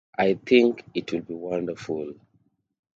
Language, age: English, 30-39